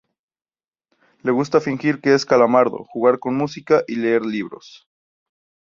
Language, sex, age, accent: Spanish, male, 19-29, México